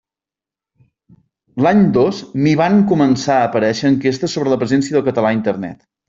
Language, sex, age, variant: Catalan, male, 40-49, Central